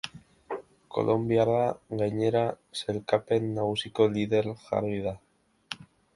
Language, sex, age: Basque, male, under 19